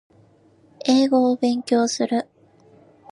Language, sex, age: Japanese, female, 19-29